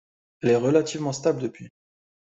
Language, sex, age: French, male, 30-39